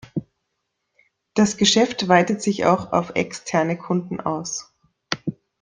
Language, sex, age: German, female, 30-39